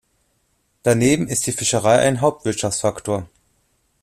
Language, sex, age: German, male, 30-39